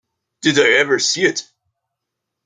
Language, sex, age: English, male, 30-39